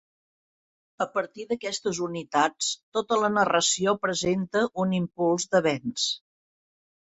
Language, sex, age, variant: Catalan, female, 60-69, Central